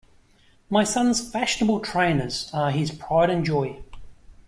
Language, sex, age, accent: English, male, 50-59, Australian English